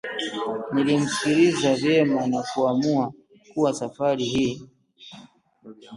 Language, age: Swahili, 19-29